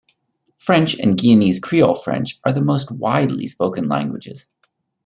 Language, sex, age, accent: English, male, 30-39, United States English